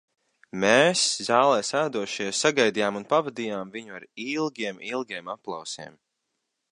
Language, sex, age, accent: Latvian, male, 19-29, Riga